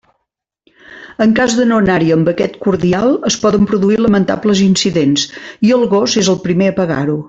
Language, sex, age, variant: Catalan, female, 50-59, Central